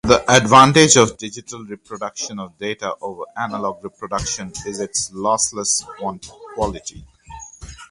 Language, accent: English, India and South Asia (India, Pakistan, Sri Lanka)